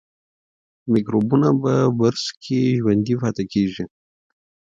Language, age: Pashto, 19-29